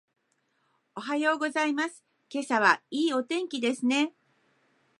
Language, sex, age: Japanese, female, 50-59